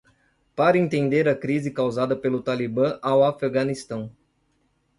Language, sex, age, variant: Portuguese, male, 40-49, Portuguese (Brasil)